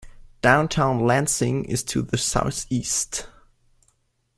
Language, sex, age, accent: English, male, 19-29, Australian English